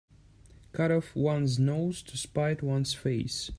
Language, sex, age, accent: English, male, 19-29, England English